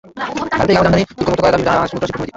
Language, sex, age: Bengali, male, under 19